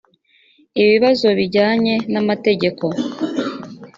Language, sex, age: Kinyarwanda, female, 30-39